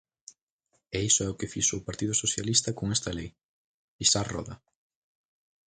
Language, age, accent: Galician, under 19, Atlántico (seseo e gheada)